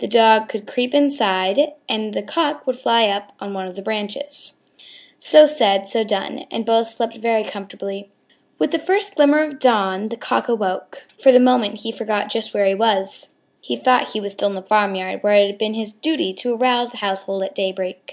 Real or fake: real